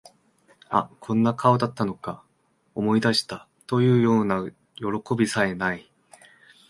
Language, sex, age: Japanese, male, 19-29